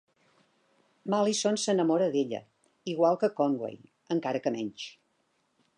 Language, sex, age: Catalan, female, 60-69